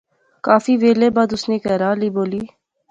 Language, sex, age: Pahari-Potwari, female, 19-29